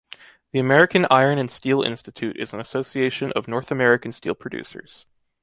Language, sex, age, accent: English, male, 19-29, United States English